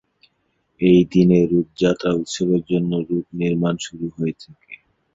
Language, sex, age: Bengali, male, 19-29